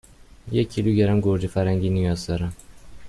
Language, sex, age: Persian, male, 19-29